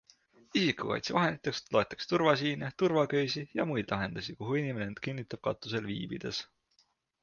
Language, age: Estonian, 19-29